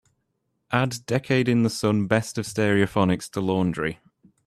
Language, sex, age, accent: English, male, 19-29, England English